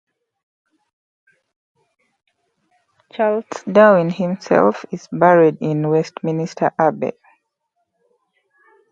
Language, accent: English, England English